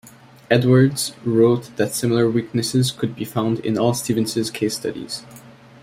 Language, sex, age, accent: English, male, 19-29, Canadian English